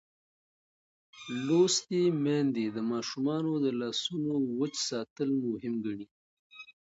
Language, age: Pashto, 19-29